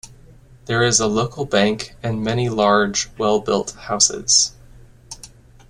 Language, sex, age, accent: English, male, 19-29, United States English